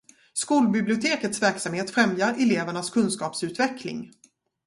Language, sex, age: Swedish, female, 40-49